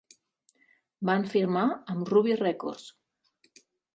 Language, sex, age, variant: Catalan, female, 40-49, Central